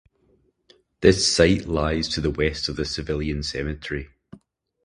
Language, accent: English, Scottish English